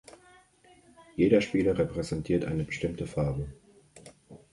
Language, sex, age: German, male, 30-39